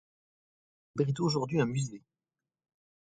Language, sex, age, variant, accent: French, male, 30-39, Français d'Europe, Français de Belgique